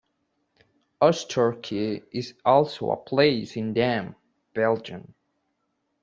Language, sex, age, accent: English, male, 19-29, United States English